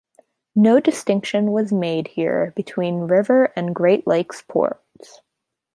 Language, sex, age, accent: English, female, under 19, United States English